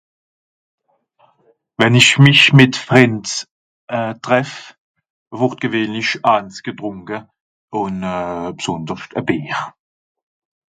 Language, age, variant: Swiss German, 40-49, Nordniederàlemmànisch (Rishoffe, Zàwere, Bùsswìller, Hawenau, Brüemt, Stroossbùri, Molse, Dàmbàch, Schlettstàtt, Pfàlzbùri usw.)